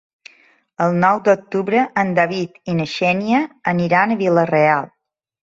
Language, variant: Catalan, Balear